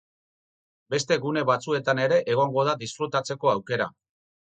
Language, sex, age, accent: Basque, male, 50-59, Mendebalekoa (Araba, Bizkaia, Gipuzkoako mendebaleko herri batzuk)